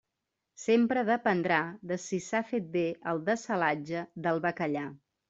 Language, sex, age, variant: Catalan, female, 40-49, Central